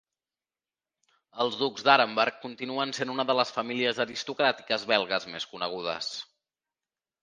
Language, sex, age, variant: Catalan, male, 19-29, Central